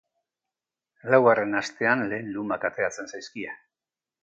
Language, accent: Basque, Mendebalekoa (Araba, Bizkaia, Gipuzkoako mendebaleko herri batzuk)